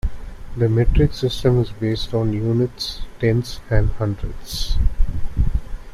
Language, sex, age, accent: English, male, 30-39, India and South Asia (India, Pakistan, Sri Lanka)